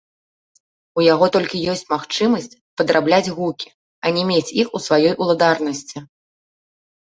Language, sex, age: Belarusian, female, 30-39